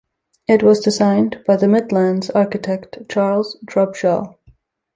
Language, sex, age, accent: English, female, 19-29, United States English